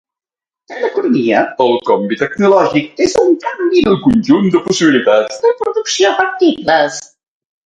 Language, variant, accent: Catalan, Central, central